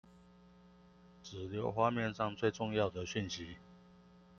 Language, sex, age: Chinese, male, 40-49